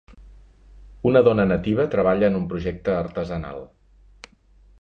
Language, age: Catalan, 40-49